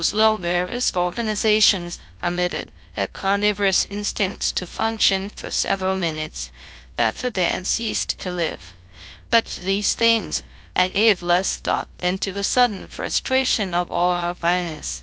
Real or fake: fake